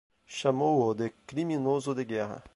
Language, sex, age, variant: Portuguese, male, 19-29, Portuguese (Brasil)